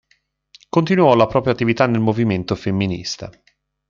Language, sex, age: Italian, male, 19-29